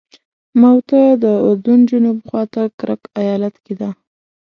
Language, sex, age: Pashto, female, 19-29